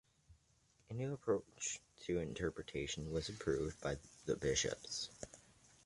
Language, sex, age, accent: English, male, under 19, United States English